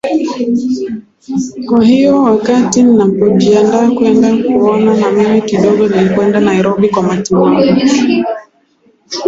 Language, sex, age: Swahili, female, 19-29